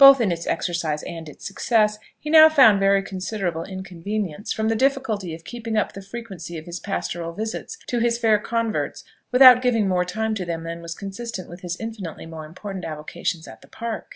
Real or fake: real